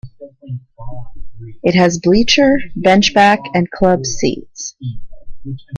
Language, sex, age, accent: English, female, 30-39, United States English